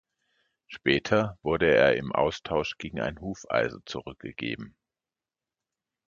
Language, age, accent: German, 50-59, Deutschland Deutsch